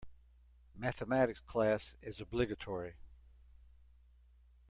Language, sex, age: English, male, 70-79